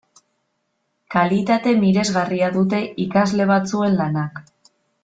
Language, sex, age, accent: Basque, female, 19-29, Mendebalekoa (Araba, Bizkaia, Gipuzkoako mendebaleko herri batzuk)